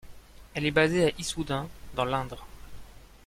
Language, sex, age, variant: French, male, 19-29, Français de métropole